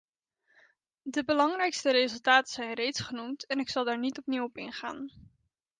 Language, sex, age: Dutch, female, 19-29